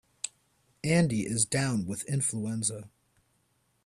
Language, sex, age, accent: English, male, 19-29, United States English